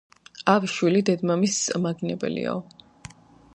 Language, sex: Georgian, female